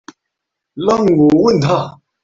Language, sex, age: Chinese, male, 19-29